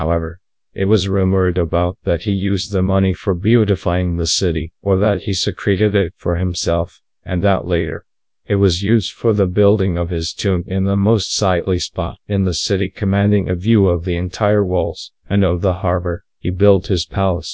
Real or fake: fake